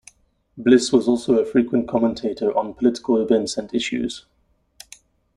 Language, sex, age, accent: English, male, 30-39, Southern African (South Africa, Zimbabwe, Namibia)